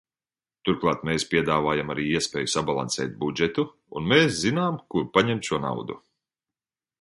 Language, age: Latvian, 30-39